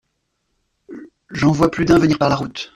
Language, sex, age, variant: French, male, 40-49, Français de métropole